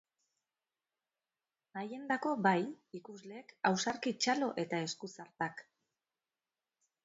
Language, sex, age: Basque, female, 40-49